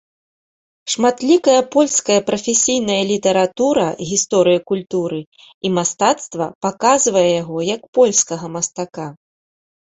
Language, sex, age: Belarusian, female, 30-39